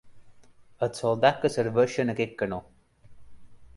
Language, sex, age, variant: Catalan, male, 30-39, Balear